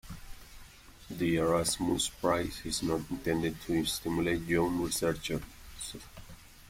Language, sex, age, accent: English, male, 19-29, Southern African (South Africa, Zimbabwe, Namibia)